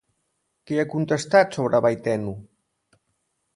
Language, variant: Catalan, Central